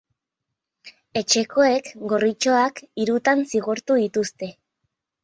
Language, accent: Basque, Nafar-lapurtarra edo Zuberotarra (Lapurdi, Nafarroa Beherea, Zuberoa)